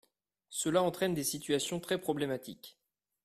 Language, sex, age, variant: French, male, 30-39, Français de métropole